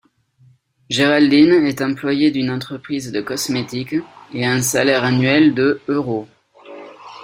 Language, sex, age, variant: French, male, 30-39, Français de métropole